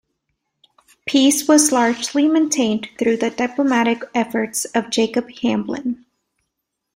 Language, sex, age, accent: English, female, 19-29, United States English